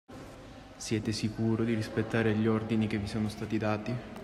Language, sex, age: Italian, male, 19-29